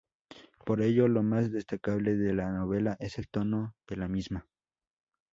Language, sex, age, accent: Spanish, male, under 19, México